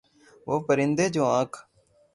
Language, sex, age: Urdu, male, 19-29